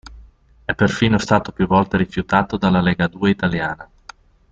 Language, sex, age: Italian, male, 40-49